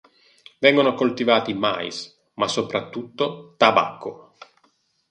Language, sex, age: Italian, male, 40-49